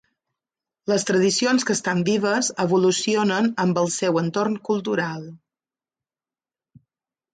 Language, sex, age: Catalan, female, 40-49